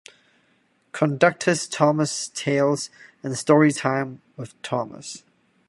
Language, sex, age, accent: English, male, 19-29, United States English